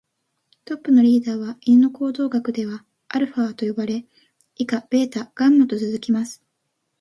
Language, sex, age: Japanese, female, under 19